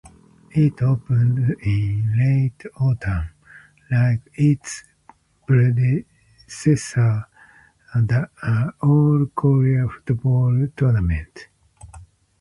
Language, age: English, 50-59